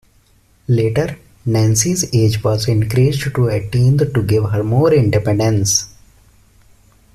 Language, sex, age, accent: English, male, 19-29, India and South Asia (India, Pakistan, Sri Lanka)